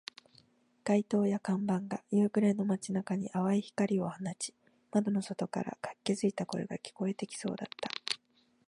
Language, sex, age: Japanese, female, 19-29